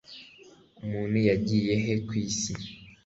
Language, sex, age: Kinyarwanda, male, 19-29